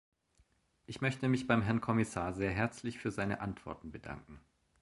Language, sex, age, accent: German, male, 30-39, Deutschland Deutsch